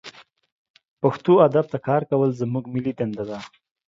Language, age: Pashto, 19-29